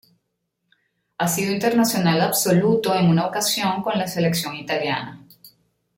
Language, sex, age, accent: Spanish, female, 40-49, Caribe: Cuba, Venezuela, Puerto Rico, República Dominicana, Panamá, Colombia caribeña, México caribeño, Costa del golfo de México